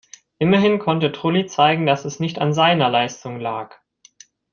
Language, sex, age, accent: German, male, 19-29, Deutschland Deutsch